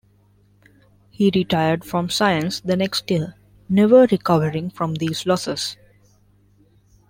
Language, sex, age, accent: English, female, 19-29, India and South Asia (India, Pakistan, Sri Lanka)